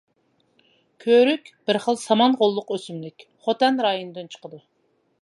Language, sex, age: Uyghur, female, 40-49